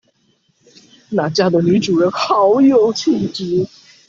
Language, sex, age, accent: Chinese, male, 30-39, 出生地：臺北市